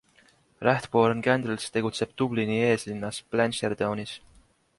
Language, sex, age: Estonian, male, 19-29